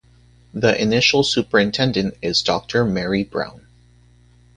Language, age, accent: English, 30-39, United States English